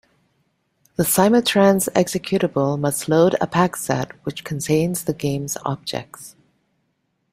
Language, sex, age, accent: English, female, 50-59, Canadian English